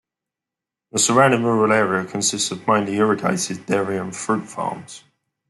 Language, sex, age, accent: English, male, 19-29, England English